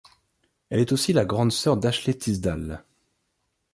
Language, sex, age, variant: French, male, 30-39, Français de métropole